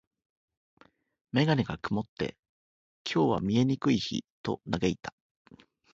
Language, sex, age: Japanese, male, 40-49